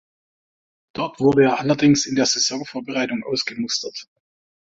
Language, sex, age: German, male, 40-49